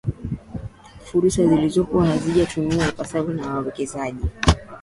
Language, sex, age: Swahili, female, 19-29